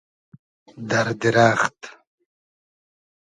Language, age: Hazaragi, 30-39